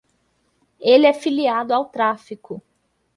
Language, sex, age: Portuguese, female, 30-39